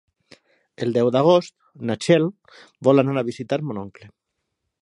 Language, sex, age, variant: Catalan, male, 40-49, Valencià meridional